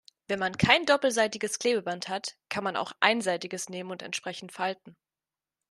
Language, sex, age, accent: German, female, 19-29, Deutschland Deutsch